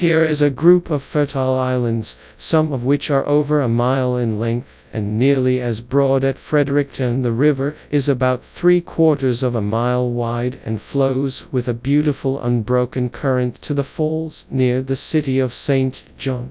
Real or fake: fake